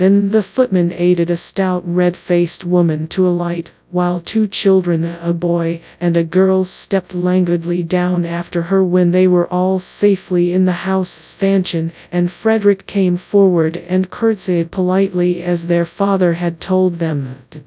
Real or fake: fake